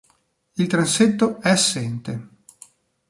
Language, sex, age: Italian, male, 40-49